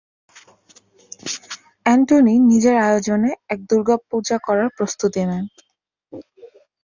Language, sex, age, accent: Bengali, female, 30-39, Native